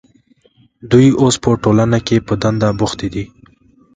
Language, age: Pashto, 19-29